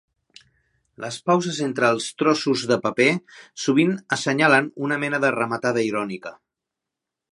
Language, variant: Catalan, Central